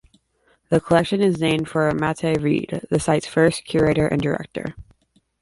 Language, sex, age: English, female, 19-29